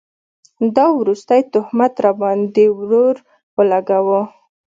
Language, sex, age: Pashto, female, 19-29